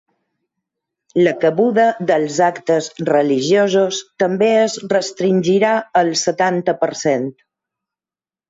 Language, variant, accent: Catalan, Balear, balear